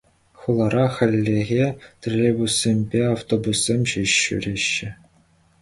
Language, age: Chuvash, 19-29